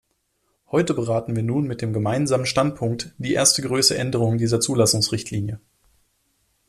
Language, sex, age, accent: German, male, 19-29, Deutschland Deutsch